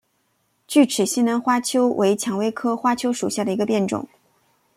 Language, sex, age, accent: Chinese, female, 30-39, 出生地：吉林省